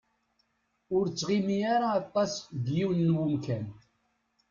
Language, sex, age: Kabyle, male, 60-69